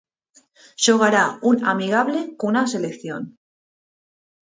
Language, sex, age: Galician, female, 40-49